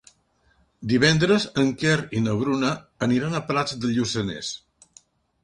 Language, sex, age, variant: Catalan, male, 70-79, Central